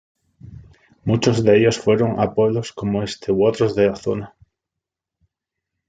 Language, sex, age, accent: Spanish, male, 30-39, España: Sur peninsular (Andalucia, Extremadura, Murcia)